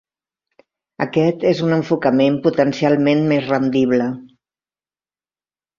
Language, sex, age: Catalan, female, 60-69